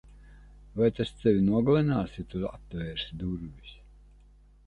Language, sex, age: Latvian, male, 60-69